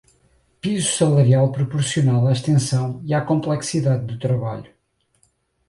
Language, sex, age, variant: Portuguese, male, 30-39, Portuguese (Portugal)